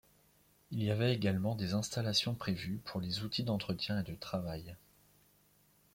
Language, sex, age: French, male, 19-29